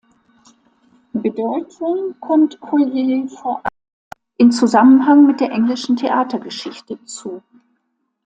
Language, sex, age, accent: German, female, 60-69, Deutschland Deutsch